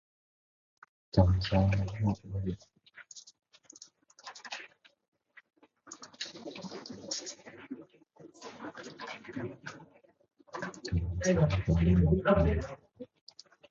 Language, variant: Vietnamese, Sài Gòn